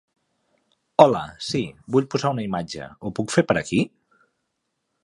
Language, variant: Catalan, Central